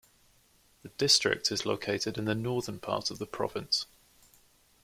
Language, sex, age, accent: English, male, 19-29, England English